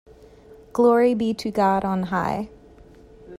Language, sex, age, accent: English, female, 19-29, United States English